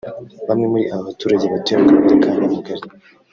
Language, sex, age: Kinyarwanda, male, 19-29